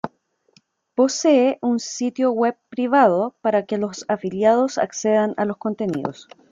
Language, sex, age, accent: Spanish, female, 30-39, Chileno: Chile, Cuyo